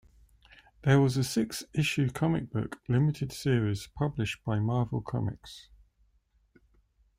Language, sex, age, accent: English, male, 40-49, England English